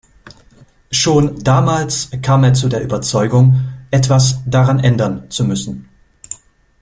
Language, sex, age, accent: German, male, 30-39, Deutschland Deutsch